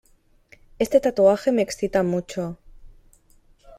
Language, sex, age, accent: Spanish, female, 30-39, España: Norte peninsular (Asturias, Castilla y León, Cantabria, País Vasco, Navarra, Aragón, La Rioja, Guadalajara, Cuenca)